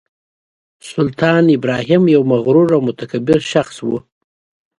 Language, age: Pashto, 40-49